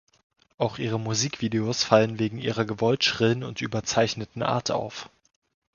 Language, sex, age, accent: German, male, under 19, Deutschland Deutsch